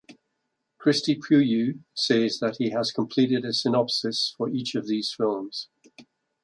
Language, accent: English, England English